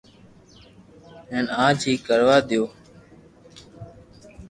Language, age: Loarki, under 19